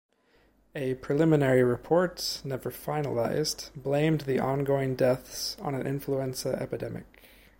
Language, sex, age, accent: English, male, 19-29, United States English